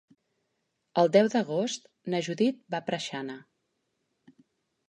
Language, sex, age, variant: Catalan, female, 40-49, Central